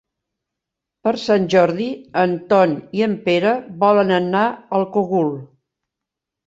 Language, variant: Catalan, Central